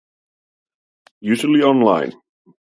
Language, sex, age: English, male, 30-39